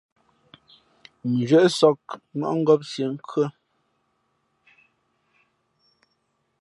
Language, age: Fe'fe', 19-29